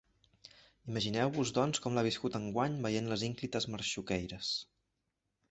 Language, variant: Catalan, Central